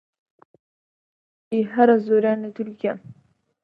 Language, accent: Central Kurdish, سۆرانی